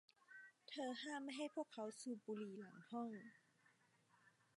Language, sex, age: Thai, female, 19-29